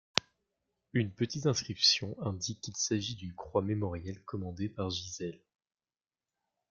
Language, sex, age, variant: French, male, under 19, Français de métropole